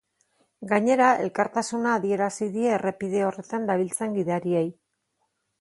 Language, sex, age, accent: Basque, female, 50-59, Mendebalekoa (Araba, Bizkaia, Gipuzkoako mendebaleko herri batzuk)